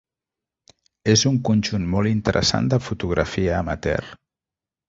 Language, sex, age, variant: Catalan, male, 40-49, Central